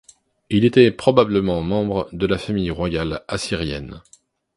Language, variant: French, Français de métropole